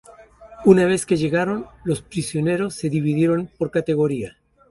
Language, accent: Spanish, Chileno: Chile, Cuyo